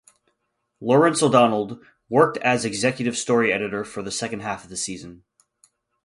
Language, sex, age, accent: English, male, 19-29, United States English